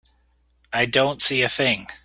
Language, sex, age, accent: English, male, 40-49, Canadian English